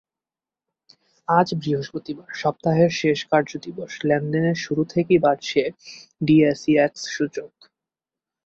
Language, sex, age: Bengali, male, 19-29